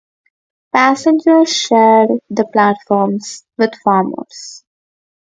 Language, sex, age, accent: English, female, under 19, India and South Asia (India, Pakistan, Sri Lanka)